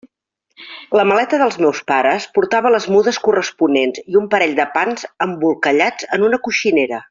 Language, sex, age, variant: Catalan, female, 50-59, Central